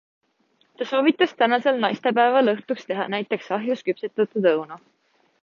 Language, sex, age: Estonian, female, 19-29